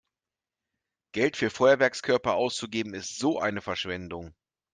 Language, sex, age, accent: German, male, 40-49, Deutschland Deutsch